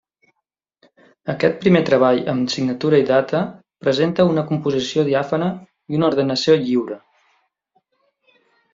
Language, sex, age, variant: Catalan, male, 40-49, Septentrional